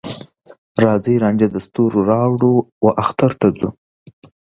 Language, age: Pashto, 19-29